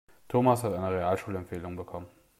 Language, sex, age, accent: German, male, 30-39, Deutschland Deutsch